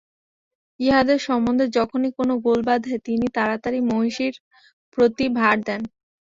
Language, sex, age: Bengali, female, 19-29